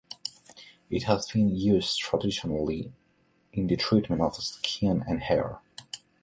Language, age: English, 19-29